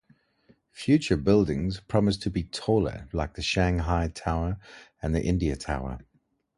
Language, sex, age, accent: English, male, 40-49, Southern African (South Africa, Zimbabwe, Namibia)